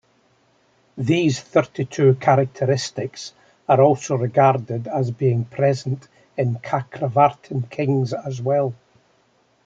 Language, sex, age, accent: English, male, 70-79, Scottish English